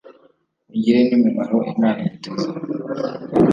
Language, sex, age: Kinyarwanda, male, 19-29